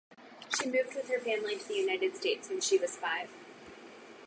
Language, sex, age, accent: English, female, under 19, United States English